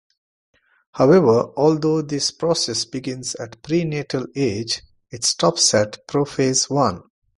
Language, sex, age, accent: English, male, 40-49, India and South Asia (India, Pakistan, Sri Lanka)